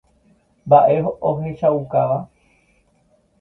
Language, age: Guarani, 19-29